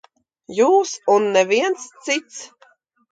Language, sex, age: Latvian, female, 30-39